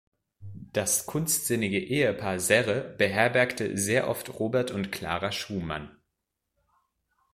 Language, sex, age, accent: German, male, 19-29, Deutschland Deutsch